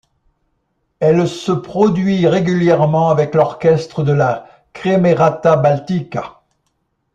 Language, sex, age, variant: French, male, 70-79, Français de métropole